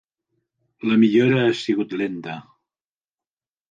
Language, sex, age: Catalan, male, 60-69